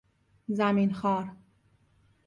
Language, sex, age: Persian, female, 30-39